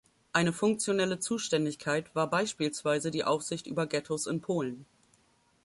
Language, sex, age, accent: German, female, 19-29, Deutschland Deutsch